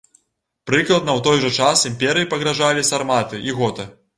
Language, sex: Belarusian, male